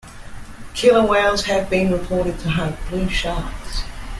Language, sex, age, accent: English, female, 50-59, Australian English